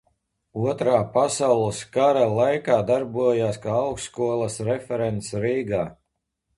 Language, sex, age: Latvian, male, 40-49